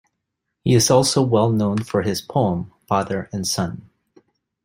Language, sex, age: English, male, 40-49